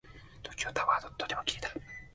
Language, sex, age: Japanese, male, 19-29